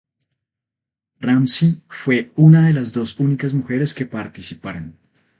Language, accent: Spanish, Andino-Pacífico: Colombia, Perú, Ecuador, oeste de Bolivia y Venezuela andina